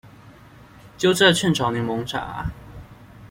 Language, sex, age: Chinese, male, 19-29